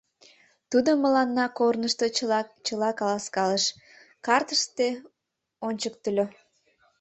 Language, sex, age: Mari, female, under 19